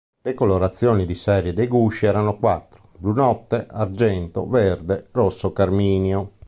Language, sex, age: Italian, male, 50-59